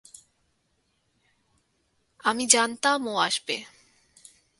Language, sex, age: Bengali, female, 19-29